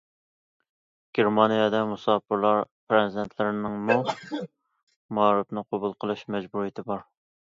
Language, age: Uyghur, 30-39